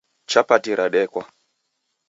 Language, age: Taita, 19-29